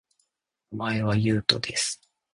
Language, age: Japanese, 30-39